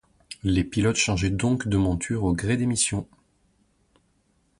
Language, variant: French, Français de métropole